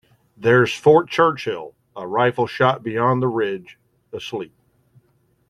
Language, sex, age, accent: English, male, 40-49, United States English